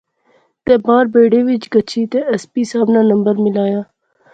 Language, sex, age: Pahari-Potwari, female, 19-29